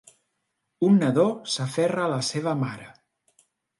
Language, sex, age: Catalan, male, 40-49